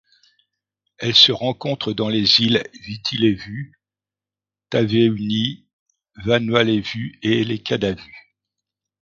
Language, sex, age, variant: French, male, 50-59, Français de métropole